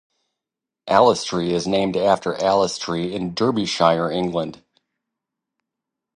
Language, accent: English, United States English